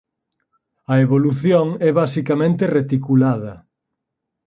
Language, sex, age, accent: Galician, male, 30-39, Normativo (estándar)